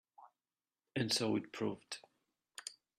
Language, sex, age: English, male, 40-49